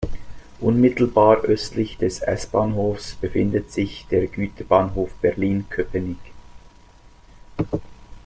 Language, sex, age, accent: German, male, 30-39, Schweizerdeutsch